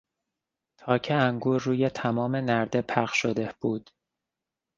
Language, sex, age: Persian, male, 30-39